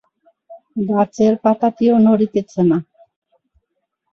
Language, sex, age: Bengali, female, 40-49